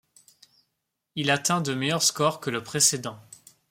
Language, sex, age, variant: French, male, 19-29, Français de métropole